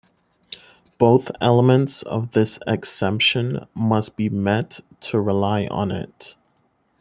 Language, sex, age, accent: English, male, 19-29, United States English